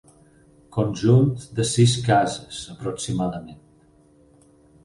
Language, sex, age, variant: Catalan, male, 60-69, Balear